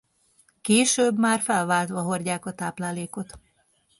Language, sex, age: Hungarian, female, 40-49